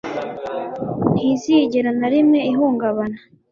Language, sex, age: Kinyarwanda, female, 19-29